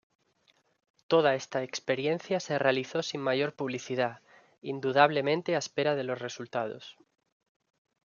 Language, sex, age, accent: Spanish, male, 19-29, España: Norte peninsular (Asturias, Castilla y León, Cantabria, País Vasco, Navarra, Aragón, La Rioja, Guadalajara, Cuenca)